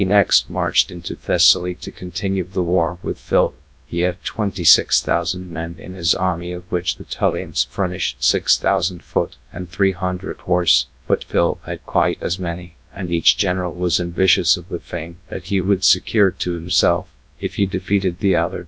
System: TTS, GradTTS